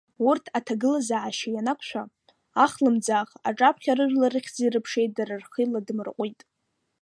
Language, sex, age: Abkhazian, female, under 19